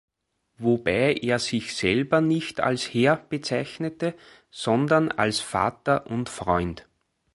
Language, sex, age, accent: German, male, 40-49, Österreichisches Deutsch